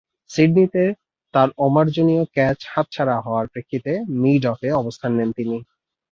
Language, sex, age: Bengali, male, 19-29